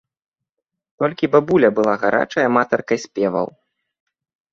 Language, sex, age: Belarusian, male, 30-39